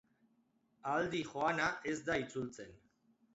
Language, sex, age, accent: Basque, male, 30-39, Mendebalekoa (Araba, Bizkaia, Gipuzkoako mendebaleko herri batzuk)